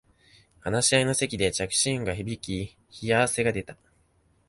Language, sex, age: Japanese, male, 19-29